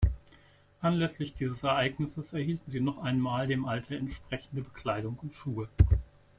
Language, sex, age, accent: German, male, 50-59, Deutschland Deutsch